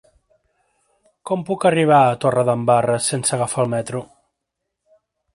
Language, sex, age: Catalan, male, 30-39